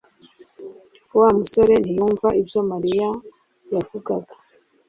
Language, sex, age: Kinyarwanda, female, 30-39